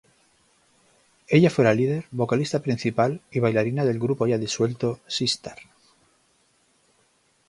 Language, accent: Spanish, España: Norte peninsular (Asturias, Castilla y León, Cantabria, País Vasco, Navarra, Aragón, La Rioja, Guadalajara, Cuenca)